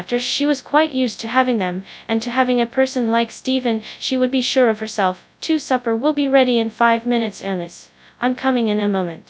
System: TTS, FastPitch